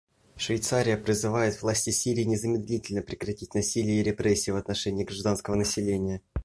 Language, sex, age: Russian, male, under 19